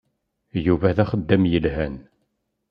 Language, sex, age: Kabyle, male, 40-49